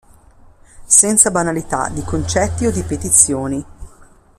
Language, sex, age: Italian, female, 50-59